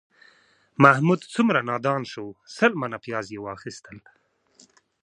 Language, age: Pashto, 19-29